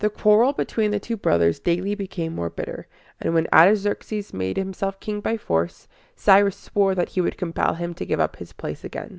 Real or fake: real